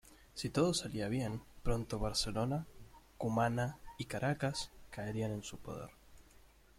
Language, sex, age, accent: Spanish, male, under 19, Rioplatense: Argentina, Uruguay, este de Bolivia, Paraguay